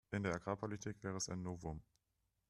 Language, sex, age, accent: German, male, 19-29, Deutschland Deutsch